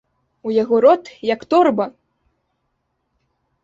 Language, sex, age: Belarusian, female, 19-29